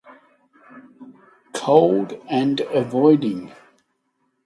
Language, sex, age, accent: English, male, 80-89, England English